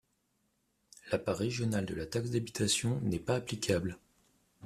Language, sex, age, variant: French, male, 30-39, Français de métropole